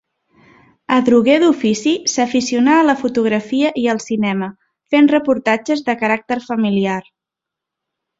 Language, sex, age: Catalan, female, 30-39